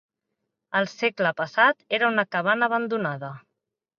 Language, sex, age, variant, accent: Catalan, female, 30-39, Central, central